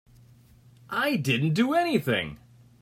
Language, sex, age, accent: English, male, 60-69, United States English